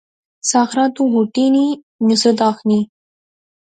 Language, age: Pahari-Potwari, 19-29